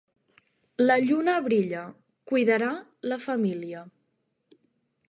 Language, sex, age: Catalan, female, under 19